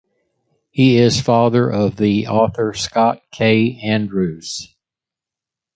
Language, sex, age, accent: English, male, 70-79, United States English